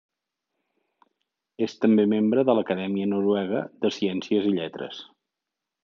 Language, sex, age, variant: Catalan, male, 50-59, Central